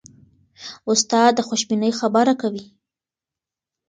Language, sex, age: Pashto, female, 19-29